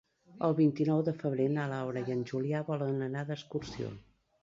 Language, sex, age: Catalan, female, 50-59